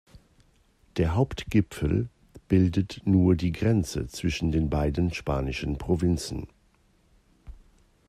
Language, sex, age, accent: German, male, 40-49, Deutschland Deutsch